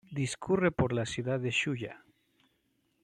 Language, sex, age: Spanish, male, 30-39